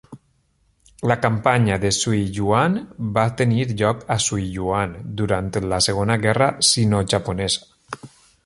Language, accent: Catalan, valencià